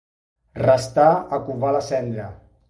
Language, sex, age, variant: Catalan, male, 50-59, Central